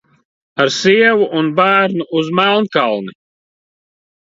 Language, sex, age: Latvian, male, 50-59